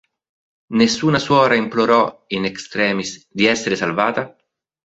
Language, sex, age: Italian, male, 40-49